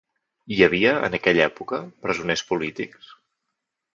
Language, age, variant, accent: Catalan, 30-39, Central, central